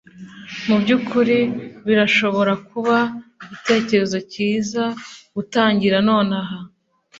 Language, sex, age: Kinyarwanda, female, 19-29